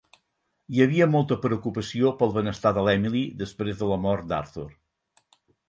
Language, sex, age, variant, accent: Catalan, male, 60-69, Central, central